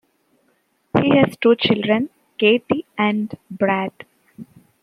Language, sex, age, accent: English, female, 19-29, United States English